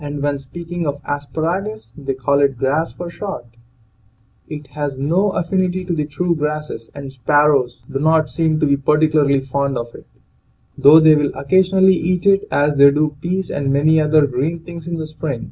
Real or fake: real